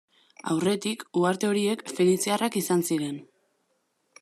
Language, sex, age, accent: Basque, female, 19-29, Mendebalekoa (Araba, Bizkaia, Gipuzkoako mendebaleko herri batzuk)